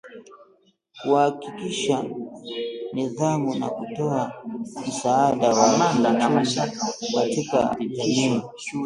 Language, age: Swahili, 19-29